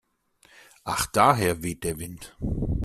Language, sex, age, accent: German, male, 30-39, Deutschland Deutsch